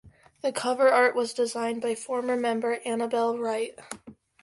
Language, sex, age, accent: English, female, under 19, United States English